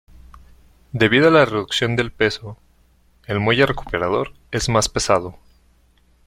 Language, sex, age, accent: Spanish, male, 19-29, México